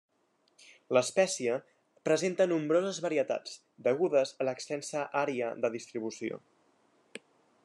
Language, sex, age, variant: Catalan, male, under 19, Central